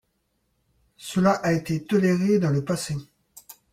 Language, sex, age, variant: French, male, 40-49, Français de métropole